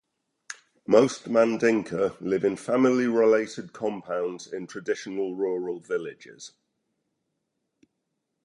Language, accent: English, England English